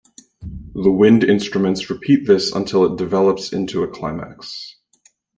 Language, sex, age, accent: English, male, 30-39, United States English